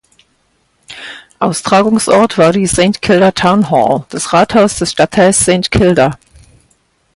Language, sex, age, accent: German, female, 50-59, Deutschland Deutsch